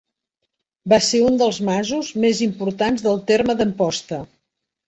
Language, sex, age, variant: Catalan, female, 70-79, Central